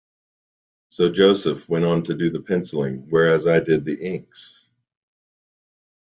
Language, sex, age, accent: English, male, 40-49, United States English